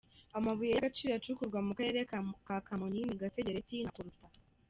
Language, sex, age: Kinyarwanda, female, under 19